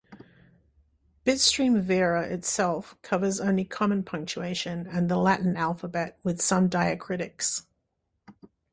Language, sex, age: English, female, 60-69